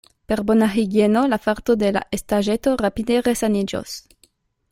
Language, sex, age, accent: Esperanto, female, 19-29, Internacia